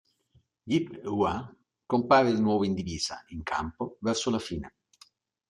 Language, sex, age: Italian, male, 50-59